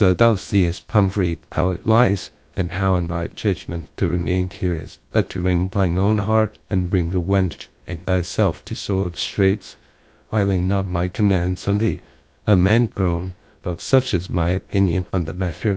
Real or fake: fake